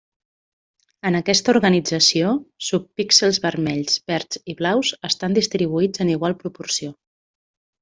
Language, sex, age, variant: Catalan, female, 40-49, Central